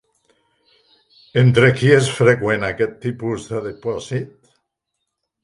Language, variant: Catalan, Central